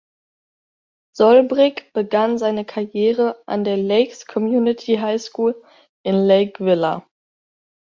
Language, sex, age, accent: German, female, 19-29, Deutschland Deutsch